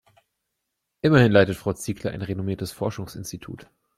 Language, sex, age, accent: German, male, 19-29, Deutschland Deutsch